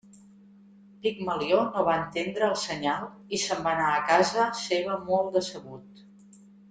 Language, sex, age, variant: Catalan, female, 50-59, Central